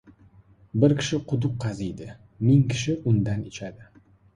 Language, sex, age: Uzbek, male, 19-29